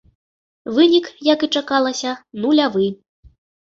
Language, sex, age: Belarusian, female, 19-29